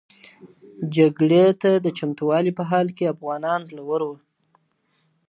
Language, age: Pashto, 19-29